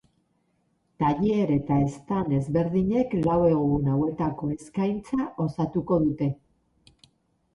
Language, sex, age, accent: Basque, female, 50-59, Mendebalekoa (Araba, Bizkaia, Gipuzkoako mendebaleko herri batzuk)